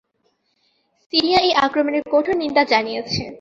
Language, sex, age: Bengali, female, under 19